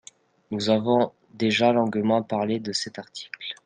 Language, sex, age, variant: French, male, 19-29, Français de métropole